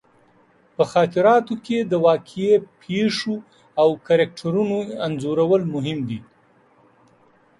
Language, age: Pashto, 50-59